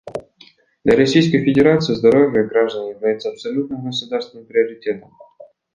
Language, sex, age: Russian, male, 19-29